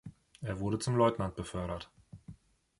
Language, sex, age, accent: German, male, 30-39, Deutschland Deutsch